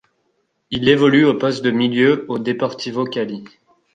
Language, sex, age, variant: French, male, 19-29, Français de métropole